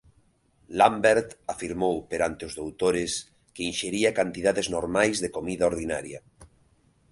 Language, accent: Galician, Normativo (estándar)